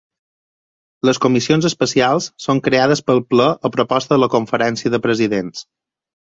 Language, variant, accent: Catalan, Balear, mallorquí